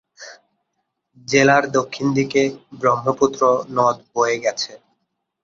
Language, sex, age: Bengali, male, 19-29